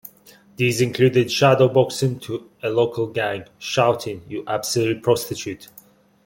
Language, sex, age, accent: English, male, 30-39, England English